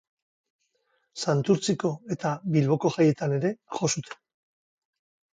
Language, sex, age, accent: Basque, male, 50-59, Mendebalekoa (Araba, Bizkaia, Gipuzkoako mendebaleko herri batzuk)